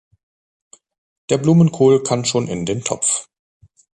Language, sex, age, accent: German, male, 40-49, Deutschland Deutsch